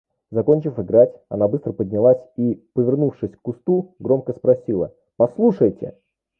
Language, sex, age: Russian, male, 19-29